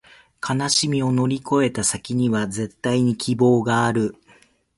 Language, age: Japanese, 50-59